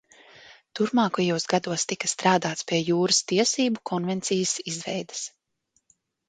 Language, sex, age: Latvian, female, 30-39